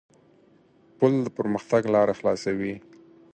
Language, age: Pashto, 19-29